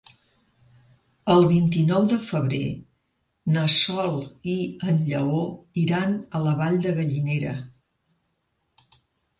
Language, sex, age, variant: Catalan, female, 60-69, Central